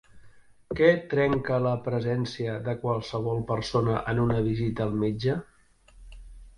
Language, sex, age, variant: Catalan, male, 50-59, Central